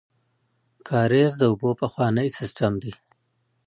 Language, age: Pashto, 40-49